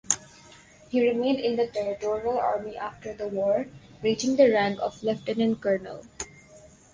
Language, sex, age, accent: English, female, under 19, India and South Asia (India, Pakistan, Sri Lanka)